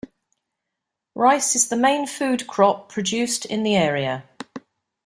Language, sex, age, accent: English, female, 50-59, England English